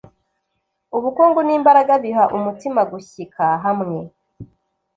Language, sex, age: Kinyarwanda, female, 19-29